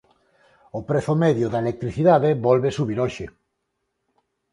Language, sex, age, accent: Galician, male, 40-49, Normativo (estándar); Neofalante